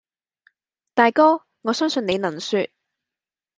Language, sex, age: Cantonese, female, 19-29